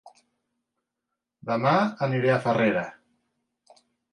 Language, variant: Catalan, Central